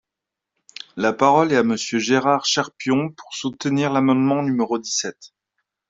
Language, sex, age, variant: French, male, 40-49, Français de métropole